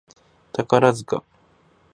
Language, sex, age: Japanese, male, 19-29